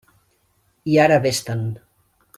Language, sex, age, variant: Catalan, male, 30-39, Central